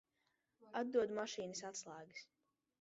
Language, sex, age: Latvian, female, under 19